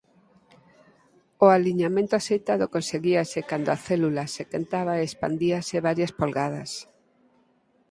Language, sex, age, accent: Galician, female, 50-59, Normativo (estándar)